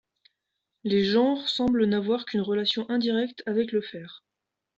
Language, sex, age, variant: French, female, 30-39, Français de métropole